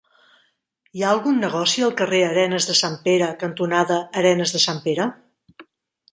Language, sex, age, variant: Catalan, female, 40-49, Central